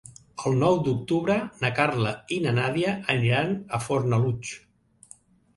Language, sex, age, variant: Catalan, male, 60-69, Central